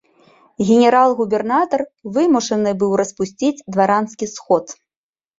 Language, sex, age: Belarusian, female, 30-39